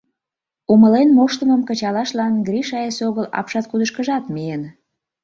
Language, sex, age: Mari, female, 40-49